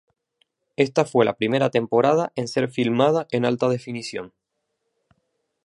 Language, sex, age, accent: Spanish, male, 19-29, España: Islas Canarias